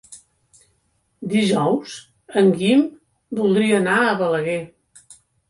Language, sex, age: Catalan, female, 70-79